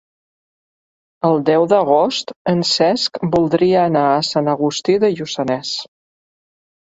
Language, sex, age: Catalan, female, 50-59